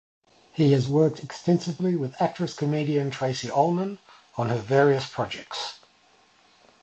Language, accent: English, Australian English